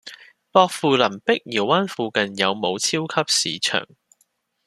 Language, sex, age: Cantonese, male, 30-39